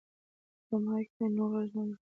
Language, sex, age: Pashto, female, 19-29